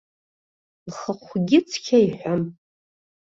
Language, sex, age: Abkhazian, female, 60-69